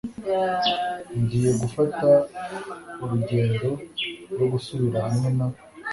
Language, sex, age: Kinyarwanda, male, 19-29